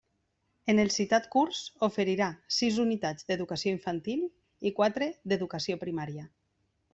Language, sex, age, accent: Catalan, female, 30-39, valencià